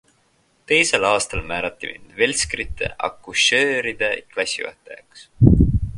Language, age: Estonian, 19-29